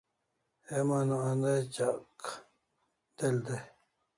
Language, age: Kalasha, 40-49